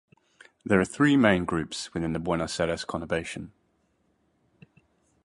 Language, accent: English, England English